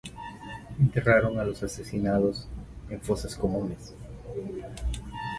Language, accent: Spanish, Andino-Pacífico: Colombia, Perú, Ecuador, oeste de Bolivia y Venezuela andina